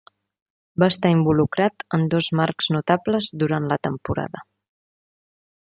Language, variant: Catalan, Central